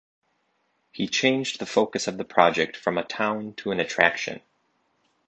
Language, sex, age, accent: English, male, 30-39, United States English